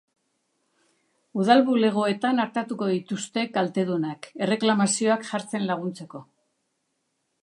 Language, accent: Basque, Mendebalekoa (Araba, Bizkaia, Gipuzkoako mendebaleko herri batzuk)